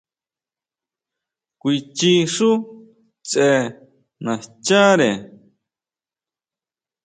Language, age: Huautla Mazatec, 19-29